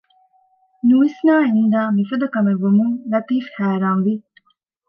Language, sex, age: Divehi, female, 30-39